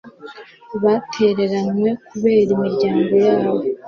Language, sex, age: Kinyarwanda, female, 19-29